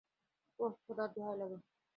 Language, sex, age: Bengali, female, 19-29